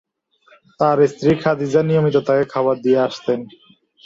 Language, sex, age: Bengali, male, 19-29